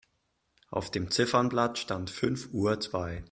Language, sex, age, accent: German, male, 40-49, Deutschland Deutsch